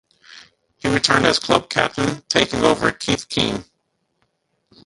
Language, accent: English, United States English